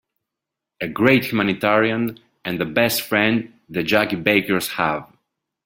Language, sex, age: English, male, 30-39